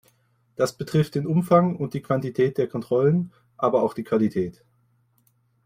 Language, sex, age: German, male, 19-29